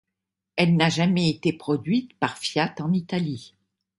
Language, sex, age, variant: French, female, 70-79, Français de métropole